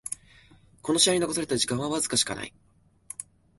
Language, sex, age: Japanese, male, 19-29